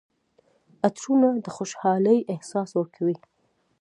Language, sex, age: Pashto, female, 19-29